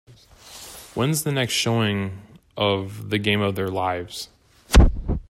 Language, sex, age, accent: English, male, 19-29, United States English